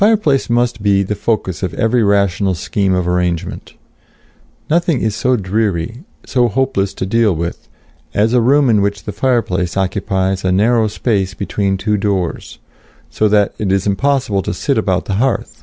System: none